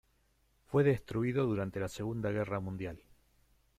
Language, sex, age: Spanish, male, 50-59